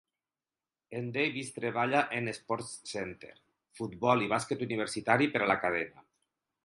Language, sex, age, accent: Catalan, male, 40-49, valencià